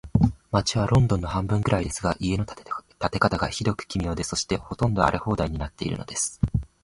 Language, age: Japanese, 19-29